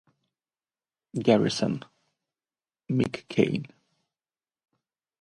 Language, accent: English, Eastern European